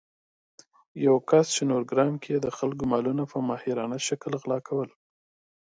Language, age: Pashto, 19-29